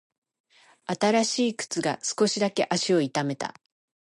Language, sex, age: Japanese, female, 60-69